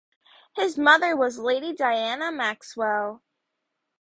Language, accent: English, United States English